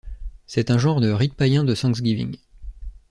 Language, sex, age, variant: French, male, 30-39, Français de métropole